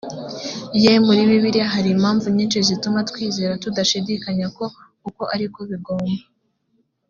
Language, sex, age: Kinyarwanda, female, under 19